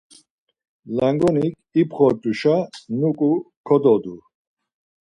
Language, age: Laz, 60-69